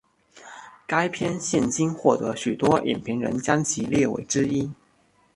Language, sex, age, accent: Chinese, male, 19-29, 出生地：福建省